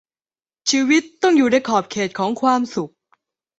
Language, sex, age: Thai, female, under 19